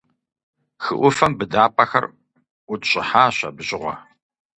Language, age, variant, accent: Kabardian, 40-49, Адыгэбзэ (Къэбэрдей, Кирил, псоми зэдай), Джылэхъстэней (Gilahsteney)